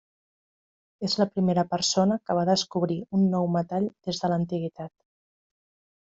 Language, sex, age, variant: Catalan, female, 40-49, Central